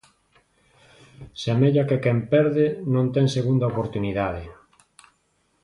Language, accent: Galician, Normativo (estándar)